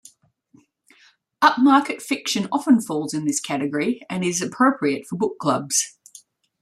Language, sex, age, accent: English, female, 40-49, Australian English